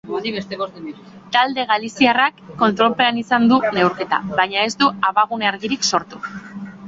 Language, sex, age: Basque, female, 19-29